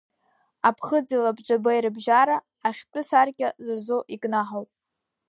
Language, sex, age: Abkhazian, female, under 19